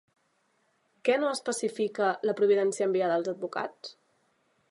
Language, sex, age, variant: Catalan, female, 30-39, Central